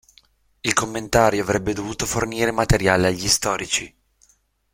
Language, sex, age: Italian, male, 19-29